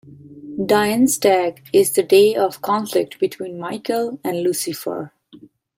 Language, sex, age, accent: English, female, 30-39, India and South Asia (India, Pakistan, Sri Lanka)